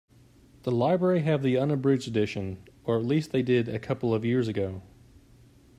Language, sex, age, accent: English, male, 30-39, United States English